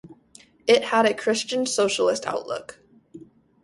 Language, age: English, 19-29